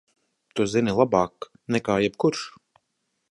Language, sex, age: Latvian, male, 30-39